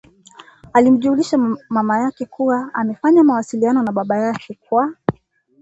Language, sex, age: Swahili, female, 19-29